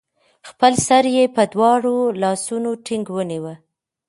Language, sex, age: Pashto, female, 19-29